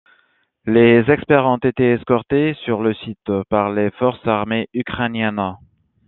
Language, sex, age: French, male, 30-39